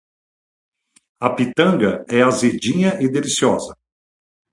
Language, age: Portuguese, 60-69